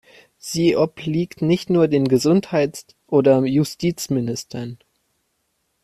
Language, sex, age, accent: German, male, under 19, Deutschland Deutsch